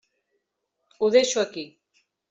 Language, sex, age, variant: Catalan, female, 50-59, Central